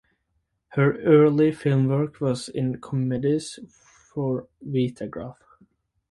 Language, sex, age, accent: English, male, under 19, United States English